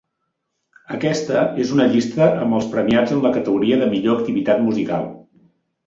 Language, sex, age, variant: Catalan, male, 40-49, Central